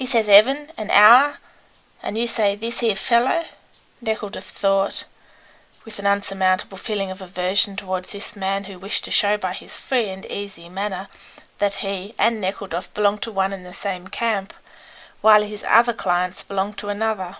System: none